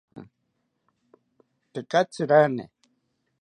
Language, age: South Ucayali Ashéninka, 60-69